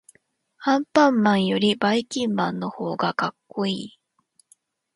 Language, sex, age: Japanese, female, 19-29